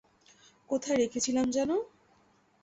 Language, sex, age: Bengali, female, 19-29